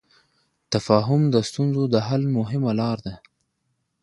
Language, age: Pashto, 30-39